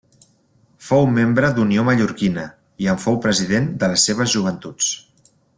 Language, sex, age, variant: Catalan, male, 40-49, Central